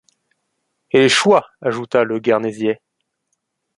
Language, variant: French, Français de métropole